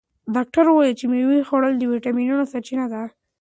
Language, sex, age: Pashto, male, 19-29